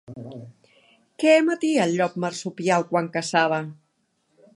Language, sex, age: Catalan, female, 50-59